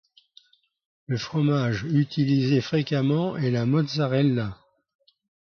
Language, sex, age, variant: French, male, 80-89, Français de métropole